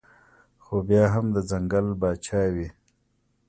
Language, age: Pashto, 30-39